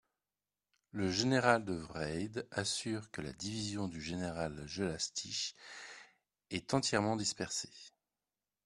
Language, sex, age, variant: French, male, 30-39, Français de métropole